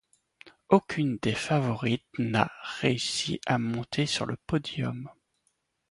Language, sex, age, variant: French, male, 19-29, Français de métropole